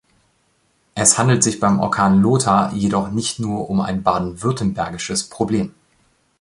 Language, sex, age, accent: German, male, 40-49, Deutschland Deutsch